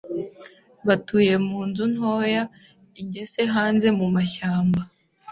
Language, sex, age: Kinyarwanda, female, 19-29